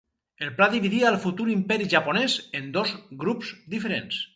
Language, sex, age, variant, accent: Catalan, male, 50-59, Valencià meridional, valencià